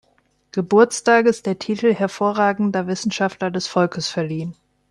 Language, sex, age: German, female, 30-39